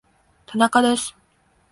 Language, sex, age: Japanese, female, 19-29